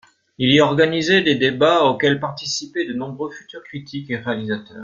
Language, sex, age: French, male, 50-59